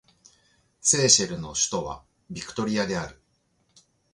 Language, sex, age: Japanese, male, 40-49